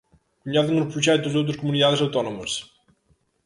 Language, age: Galician, 19-29